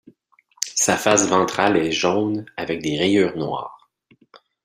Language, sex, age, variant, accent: French, male, 30-39, Français d'Amérique du Nord, Français du Canada